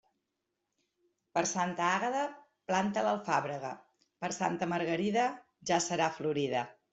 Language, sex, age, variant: Catalan, female, 40-49, Central